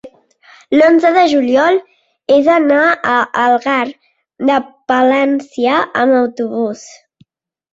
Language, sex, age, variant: Catalan, female, under 19, Central